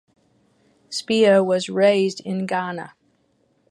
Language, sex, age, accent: English, female, 60-69, United States English